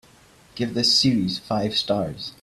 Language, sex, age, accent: English, male, 19-29, Scottish English